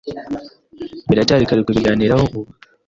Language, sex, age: Kinyarwanda, male, 19-29